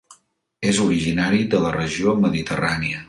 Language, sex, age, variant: Catalan, male, 50-59, Central